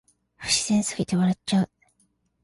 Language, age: Japanese, 19-29